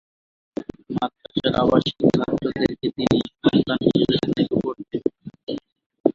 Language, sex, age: Bengali, male, 19-29